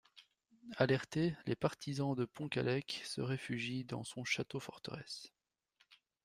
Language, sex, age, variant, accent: French, male, 30-39, Français d'Europe, Français de Belgique